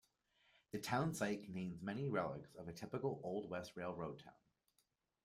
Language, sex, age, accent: English, male, 19-29, Canadian English